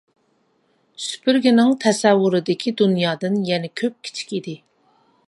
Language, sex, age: Uyghur, female, 40-49